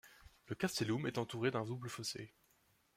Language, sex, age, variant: French, male, 19-29, Français de métropole